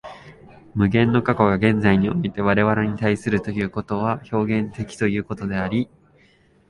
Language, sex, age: Japanese, male, 19-29